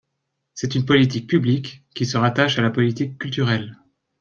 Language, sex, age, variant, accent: French, male, 19-29, Français d'Europe, Français de Suisse